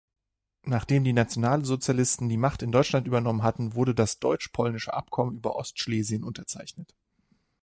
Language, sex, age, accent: German, male, 30-39, Deutschland Deutsch